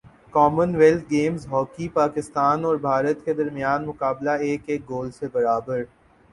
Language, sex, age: Urdu, male, 19-29